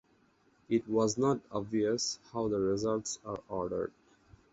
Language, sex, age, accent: English, male, 19-29, United States English